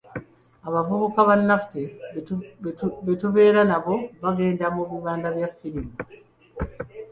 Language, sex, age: Ganda, male, 19-29